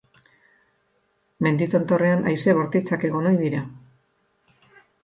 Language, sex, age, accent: Basque, female, 60-69, Erdialdekoa edo Nafarra (Gipuzkoa, Nafarroa)